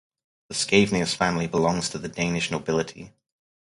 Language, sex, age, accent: English, male, 30-39, England English